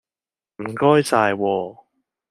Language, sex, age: Cantonese, male, 19-29